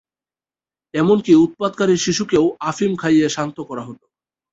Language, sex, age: Bengali, male, 19-29